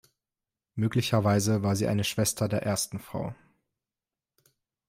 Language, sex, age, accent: German, male, 19-29, Deutschland Deutsch